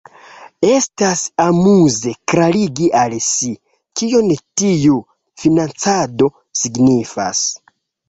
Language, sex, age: Esperanto, male, 30-39